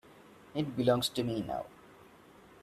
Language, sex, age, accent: English, male, 19-29, India and South Asia (India, Pakistan, Sri Lanka)